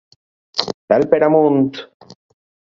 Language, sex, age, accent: Catalan, male, 30-39, apitxat